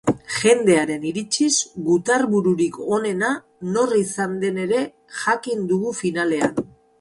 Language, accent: Basque, Mendebalekoa (Araba, Bizkaia, Gipuzkoako mendebaleko herri batzuk)